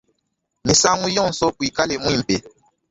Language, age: Luba-Lulua, 19-29